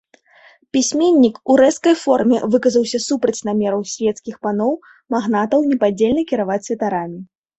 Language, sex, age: Belarusian, female, 19-29